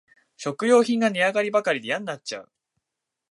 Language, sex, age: Japanese, male, 19-29